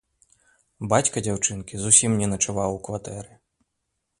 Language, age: Belarusian, 30-39